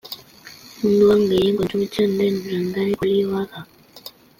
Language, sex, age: Basque, male, under 19